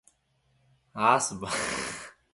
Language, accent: English, England English